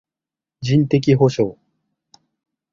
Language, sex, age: Japanese, male, 40-49